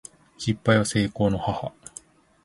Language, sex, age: Japanese, male, 40-49